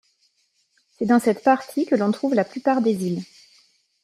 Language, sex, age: French, female, 40-49